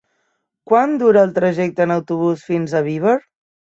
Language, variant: Catalan, Central